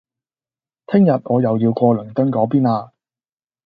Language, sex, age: Cantonese, male, under 19